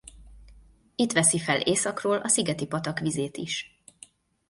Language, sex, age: Hungarian, female, 40-49